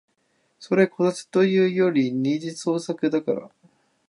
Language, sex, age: Japanese, male, 19-29